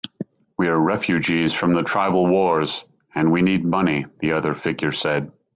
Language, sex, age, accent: English, male, 60-69, United States English